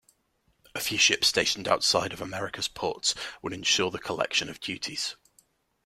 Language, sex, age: English, male, 19-29